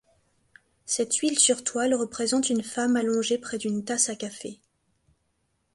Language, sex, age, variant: French, female, 19-29, Français de métropole